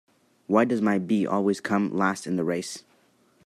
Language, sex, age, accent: English, male, under 19, United States English